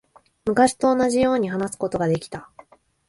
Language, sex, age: Japanese, female, 19-29